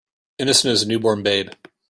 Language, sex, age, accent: English, male, 19-29, United States English